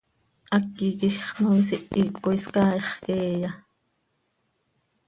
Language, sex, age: Seri, female, 30-39